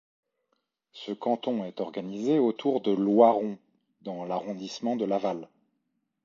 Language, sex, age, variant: French, male, 30-39, Français de métropole